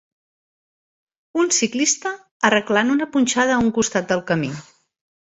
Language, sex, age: Catalan, female, 40-49